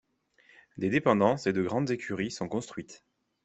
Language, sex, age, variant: French, male, 19-29, Français de métropole